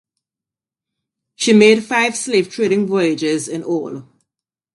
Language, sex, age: English, female, 70-79